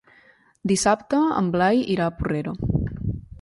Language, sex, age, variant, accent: Catalan, female, 19-29, Central, central